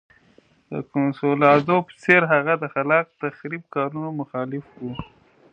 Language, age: Pashto, 30-39